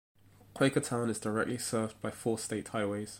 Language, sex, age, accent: English, male, 19-29, England English